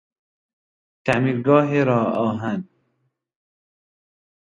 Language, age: Persian, 19-29